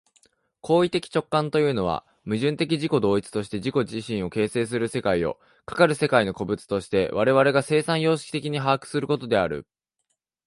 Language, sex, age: Japanese, male, 19-29